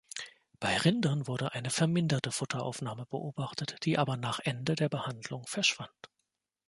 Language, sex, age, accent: German, male, 30-39, Deutschland Deutsch